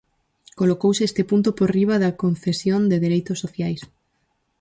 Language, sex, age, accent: Galician, female, 19-29, Oriental (común en zona oriental)